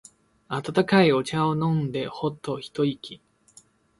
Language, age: Japanese, 30-39